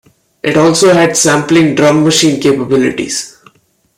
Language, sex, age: English, male, 19-29